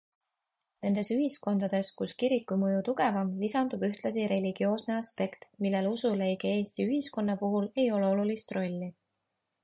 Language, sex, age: Estonian, female, 30-39